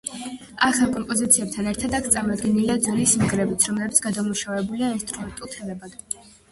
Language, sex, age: Georgian, female, under 19